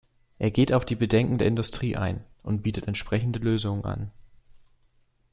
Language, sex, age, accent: German, male, under 19, Deutschland Deutsch